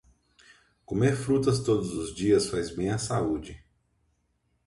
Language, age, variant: Portuguese, 30-39, Portuguese (Brasil)